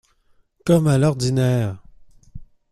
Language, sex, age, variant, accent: French, male, 19-29, Français d'Amérique du Nord, Français du Canada